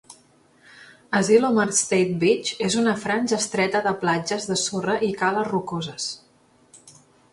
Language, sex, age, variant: Catalan, female, 40-49, Central